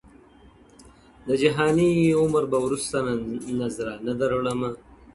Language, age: Pashto, 19-29